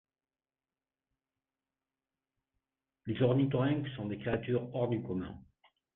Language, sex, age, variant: French, male, 50-59, Français de métropole